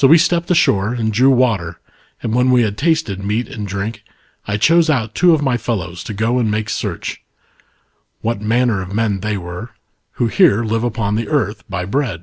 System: none